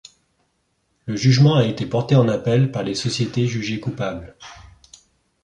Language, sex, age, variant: French, male, 50-59, Français de métropole